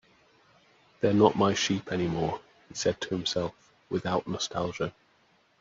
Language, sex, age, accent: English, male, 19-29, England English